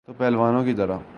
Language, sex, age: Urdu, male, 19-29